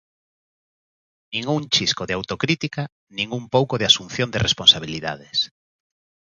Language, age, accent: Galician, 40-49, Oriental (común en zona oriental)